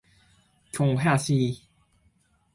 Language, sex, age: Japanese, male, 19-29